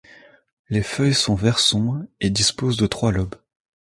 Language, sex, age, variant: French, male, 19-29, Français de métropole